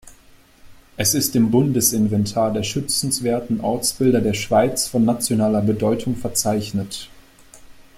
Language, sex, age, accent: German, male, 19-29, Deutschland Deutsch